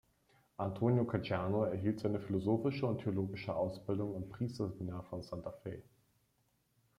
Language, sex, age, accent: German, male, 19-29, Deutschland Deutsch